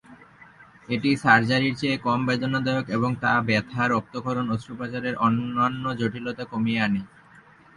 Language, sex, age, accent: Bengali, male, 19-29, fluent